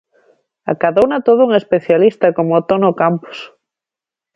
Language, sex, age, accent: Galician, female, 30-39, Normativo (estándar)